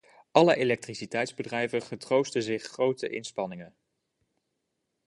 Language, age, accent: Dutch, 19-29, Nederlands Nederlands